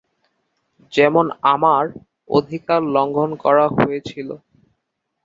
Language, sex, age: Bengali, male, 19-29